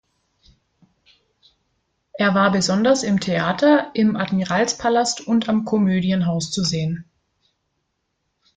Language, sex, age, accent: German, female, 19-29, Deutschland Deutsch